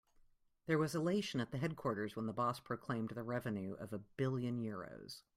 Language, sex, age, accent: English, female, 40-49, United States English